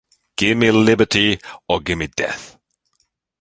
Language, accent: German, Deutschland Deutsch